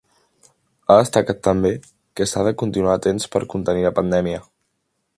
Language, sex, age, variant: Catalan, male, under 19, Central